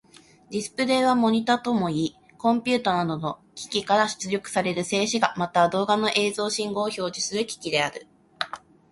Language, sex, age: Japanese, female, 19-29